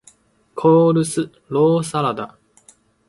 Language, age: Japanese, 30-39